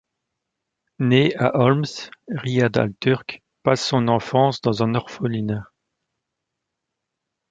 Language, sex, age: French, male, 40-49